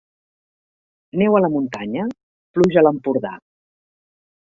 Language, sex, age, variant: Catalan, female, 40-49, Central